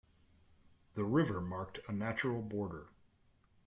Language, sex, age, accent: English, male, 40-49, United States English